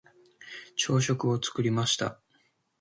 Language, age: Japanese, 19-29